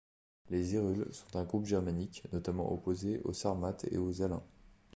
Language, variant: French, Français de métropole